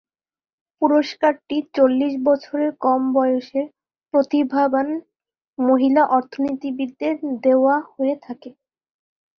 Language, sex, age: Bengali, female, 19-29